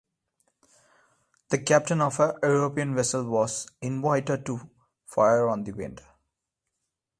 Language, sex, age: English, male, 19-29